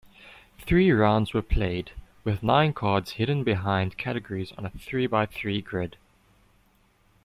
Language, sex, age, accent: English, male, 19-29, Southern African (South Africa, Zimbabwe, Namibia)